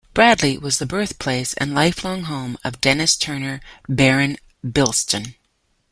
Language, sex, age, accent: English, female, 50-59, Canadian English